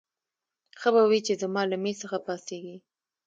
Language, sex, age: Pashto, female, 19-29